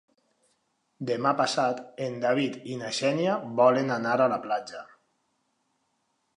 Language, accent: Catalan, valencià